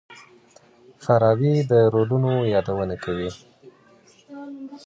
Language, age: Pashto, 30-39